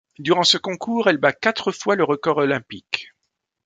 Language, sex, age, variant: French, male, 50-59, Français de métropole